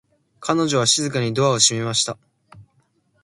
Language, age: Japanese, 19-29